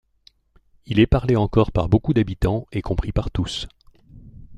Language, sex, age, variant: French, male, 60-69, Français de métropole